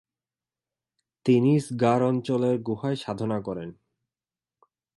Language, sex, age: Bengali, male, 19-29